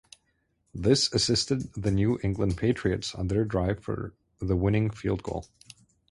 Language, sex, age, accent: English, male, 30-39, United States English